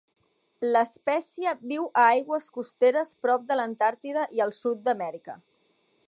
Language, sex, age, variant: Catalan, female, 30-39, Central